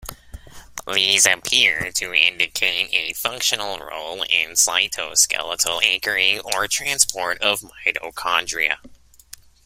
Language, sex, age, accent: English, male, 40-49, United States English